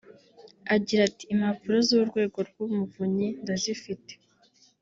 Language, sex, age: Kinyarwanda, female, 19-29